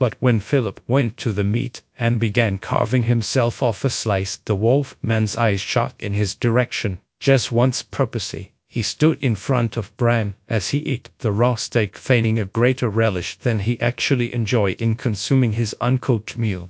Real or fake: fake